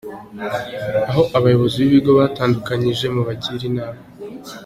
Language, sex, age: Kinyarwanda, male, 19-29